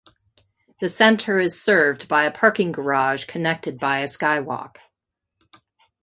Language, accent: English, United States English